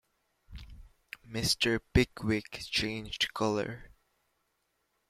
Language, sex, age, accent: English, male, 19-29, West Indies and Bermuda (Bahamas, Bermuda, Jamaica, Trinidad)